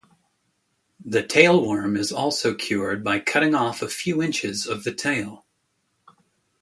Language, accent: English, United States English